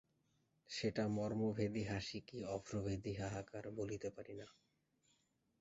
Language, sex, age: Bengali, male, 19-29